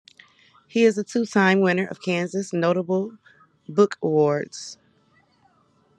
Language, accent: English, United States English